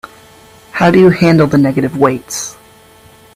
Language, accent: English, United States English